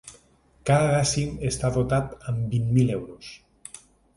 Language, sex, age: Catalan, male, 40-49